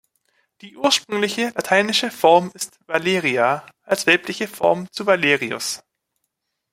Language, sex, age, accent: German, male, 19-29, Deutschland Deutsch